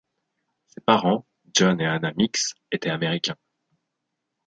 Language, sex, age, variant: French, male, 19-29, Français de métropole